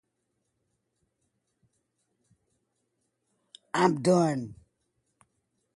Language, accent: English, United States English